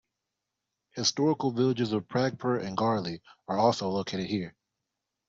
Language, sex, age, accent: English, male, 19-29, United States English